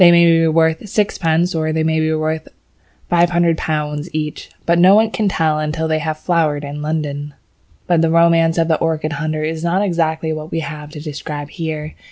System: none